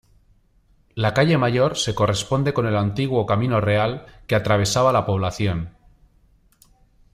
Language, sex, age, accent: Spanish, male, 50-59, España: Norte peninsular (Asturias, Castilla y León, Cantabria, País Vasco, Navarra, Aragón, La Rioja, Guadalajara, Cuenca)